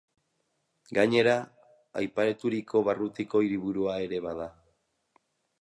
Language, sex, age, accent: Basque, male, 30-39, Mendebalekoa (Araba, Bizkaia, Gipuzkoako mendebaleko herri batzuk)